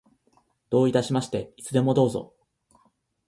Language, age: Japanese, 19-29